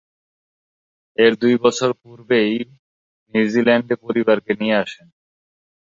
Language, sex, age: Bengali, male, 19-29